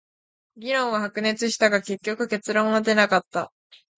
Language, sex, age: Japanese, female, 19-29